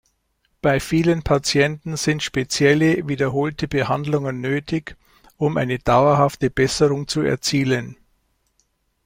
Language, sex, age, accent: German, male, 70-79, Deutschland Deutsch